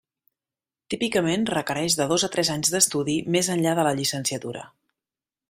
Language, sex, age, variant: Catalan, female, 30-39, Central